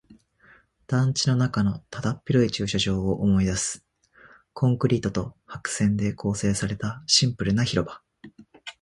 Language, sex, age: Japanese, male, 19-29